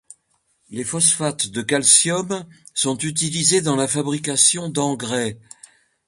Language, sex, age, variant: French, male, 70-79, Français de métropole